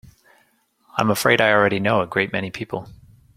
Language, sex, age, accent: English, male, 30-39, United States English